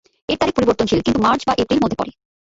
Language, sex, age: Bengali, female, 30-39